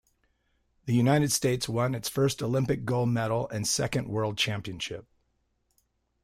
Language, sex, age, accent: English, male, 50-59, United States English